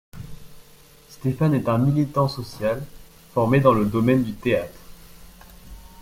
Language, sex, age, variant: French, male, under 19, Français de métropole